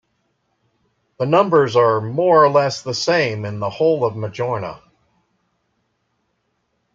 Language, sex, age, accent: English, male, 40-49, United States English